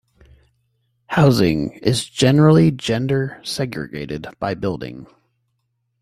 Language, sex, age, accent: English, male, 50-59, United States English